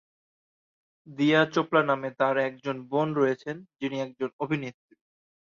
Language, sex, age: Bengali, male, 19-29